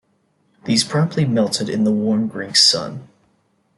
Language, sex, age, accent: English, male, under 19, United States English